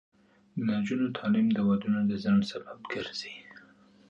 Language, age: Pashto, 30-39